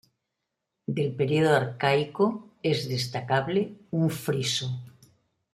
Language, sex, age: Spanish, female, 70-79